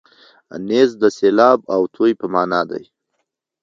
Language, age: Pashto, 19-29